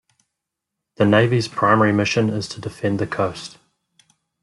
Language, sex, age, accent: English, male, 30-39, New Zealand English